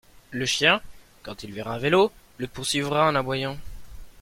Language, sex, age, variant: French, male, under 19, Français de métropole